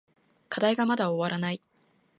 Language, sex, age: Japanese, female, 19-29